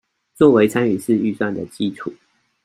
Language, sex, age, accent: Chinese, male, 30-39, 出生地：臺北市